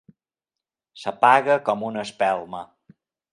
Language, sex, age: Catalan, male, 50-59